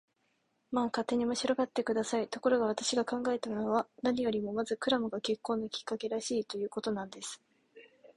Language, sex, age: Japanese, female, under 19